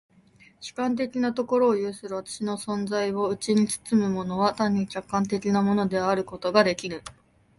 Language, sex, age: Japanese, female, 19-29